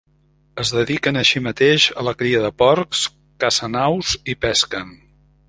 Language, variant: Catalan, Central